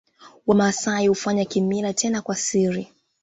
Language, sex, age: Swahili, female, 19-29